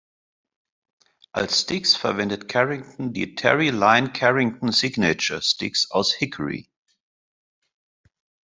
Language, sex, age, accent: German, male, 50-59, Deutschland Deutsch